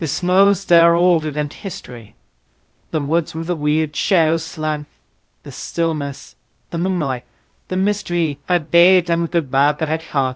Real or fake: fake